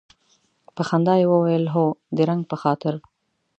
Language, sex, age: Pashto, female, 19-29